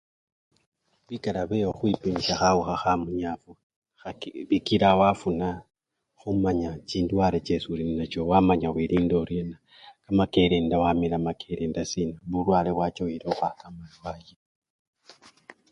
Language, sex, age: Luyia, male, 19-29